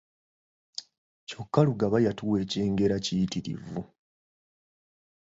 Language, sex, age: Ganda, male, 30-39